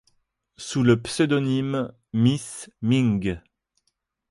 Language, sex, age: French, male, 30-39